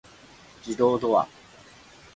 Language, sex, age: Japanese, male, 19-29